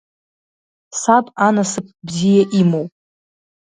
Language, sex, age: Abkhazian, female, under 19